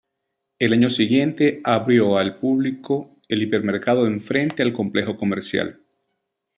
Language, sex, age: Spanish, male, 50-59